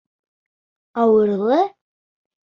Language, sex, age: Bashkir, male, under 19